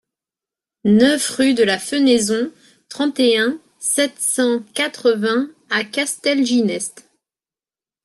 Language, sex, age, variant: French, female, 19-29, Français de métropole